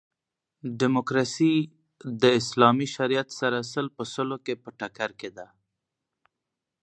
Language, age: Pashto, 19-29